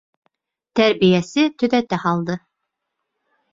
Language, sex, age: Bashkir, female, 30-39